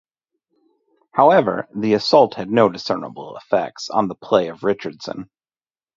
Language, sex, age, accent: English, male, 30-39, United States English